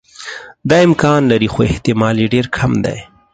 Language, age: Pashto, 30-39